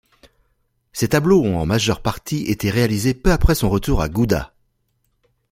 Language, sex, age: French, male, 40-49